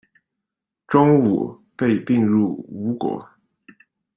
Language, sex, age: Chinese, male, 40-49